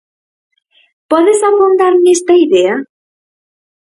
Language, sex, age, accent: Galician, female, under 19, Normativo (estándar)